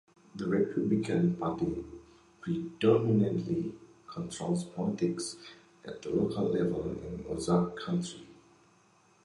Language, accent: English, United States English